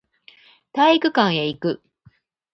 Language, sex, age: Japanese, female, 40-49